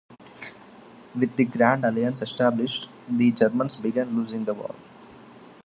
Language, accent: English, India and South Asia (India, Pakistan, Sri Lanka)